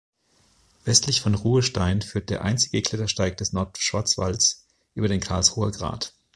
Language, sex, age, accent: German, male, 40-49, Deutschland Deutsch